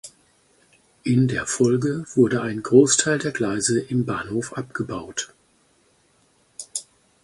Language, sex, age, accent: German, male, 50-59, Deutschland Deutsch